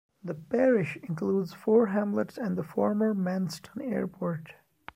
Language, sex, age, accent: English, male, 19-29, India and South Asia (India, Pakistan, Sri Lanka)